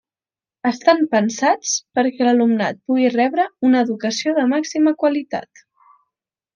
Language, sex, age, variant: Catalan, female, under 19, Central